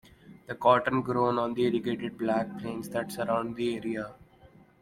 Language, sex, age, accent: English, male, under 19, India and South Asia (India, Pakistan, Sri Lanka)